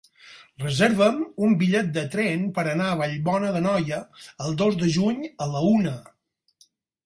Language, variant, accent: Catalan, Balear, balear